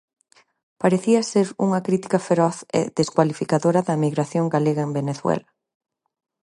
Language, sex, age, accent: Galician, female, 30-39, Normativo (estándar)